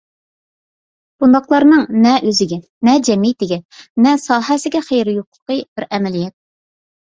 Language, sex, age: Uyghur, female, 30-39